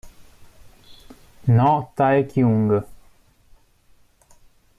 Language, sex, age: Italian, male, 30-39